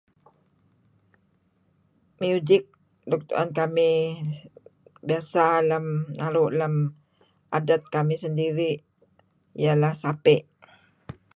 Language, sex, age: Kelabit, female, 60-69